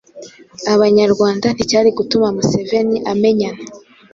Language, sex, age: Kinyarwanda, female, 19-29